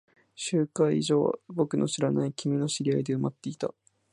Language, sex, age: Japanese, female, 90+